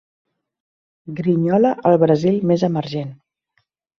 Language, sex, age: Catalan, female, 40-49